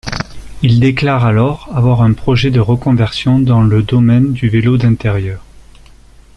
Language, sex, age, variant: French, male, 40-49, Français de métropole